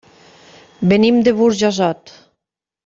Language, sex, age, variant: Catalan, female, 40-49, Nord-Occidental